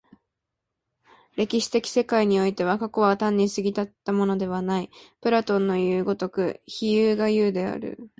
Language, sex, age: Japanese, female, 19-29